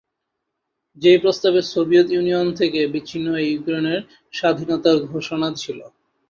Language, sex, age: Bengali, male, 30-39